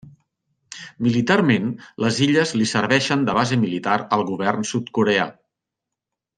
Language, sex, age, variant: Catalan, male, 50-59, Central